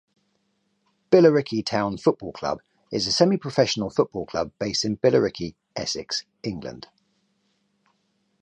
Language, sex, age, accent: English, male, 40-49, England English